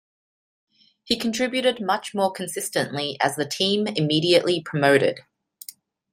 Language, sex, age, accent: English, female, 30-39, Australian English